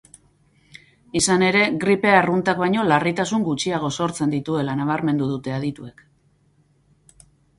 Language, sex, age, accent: Basque, female, 40-49, Mendebalekoa (Araba, Bizkaia, Gipuzkoako mendebaleko herri batzuk)